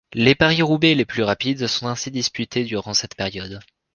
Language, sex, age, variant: French, male, 19-29, Français de métropole